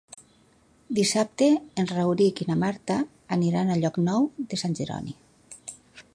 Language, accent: Catalan, valencià; valencià meridional